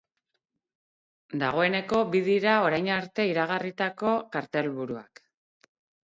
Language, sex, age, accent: Basque, female, 40-49, Mendebalekoa (Araba, Bizkaia, Gipuzkoako mendebaleko herri batzuk)